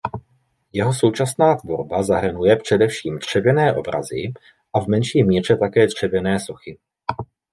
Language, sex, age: Czech, male, 30-39